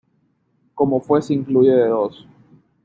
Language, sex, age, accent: Spanish, male, 19-29, América central